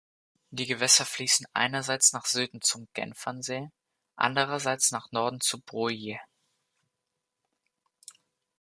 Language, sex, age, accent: German, male, 19-29, Deutschland Deutsch